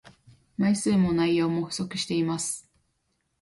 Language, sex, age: Japanese, female, 19-29